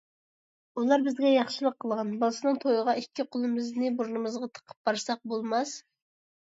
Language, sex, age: Uyghur, female, under 19